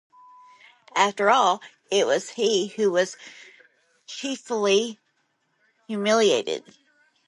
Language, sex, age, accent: English, female, 40-49, United States English